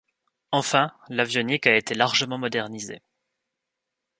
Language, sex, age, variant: French, male, 19-29, Français de métropole